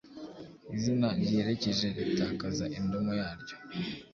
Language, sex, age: Kinyarwanda, male, 19-29